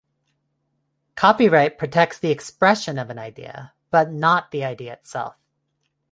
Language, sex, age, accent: English, female, 30-39, United States English